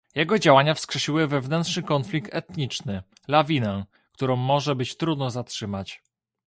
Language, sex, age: Polish, male, 19-29